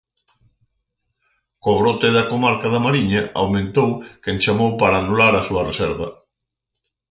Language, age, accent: Galician, 50-59, Atlántico (seseo e gheada)